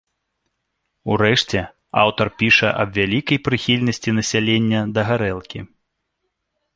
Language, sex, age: Belarusian, male, 30-39